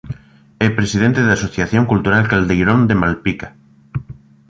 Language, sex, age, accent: Galician, male, 19-29, Normativo (estándar)